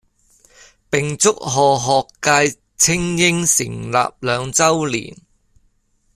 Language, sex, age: Cantonese, male, 50-59